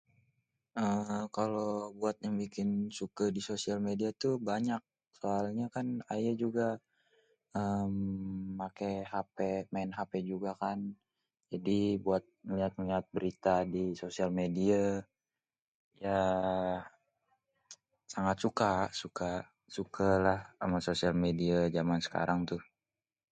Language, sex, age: Betawi, male, 19-29